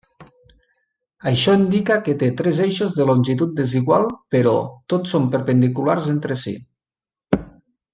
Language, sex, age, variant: Catalan, male, 40-49, Nord-Occidental